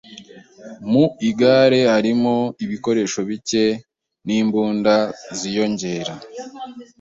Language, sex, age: Kinyarwanda, male, 19-29